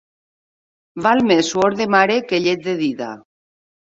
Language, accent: Catalan, valencià